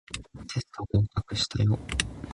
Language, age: Japanese, 19-29